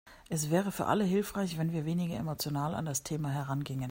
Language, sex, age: German, female, 40-49